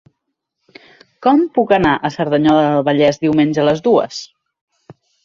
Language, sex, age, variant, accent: Catalan, female, 30-39, Central, Oriental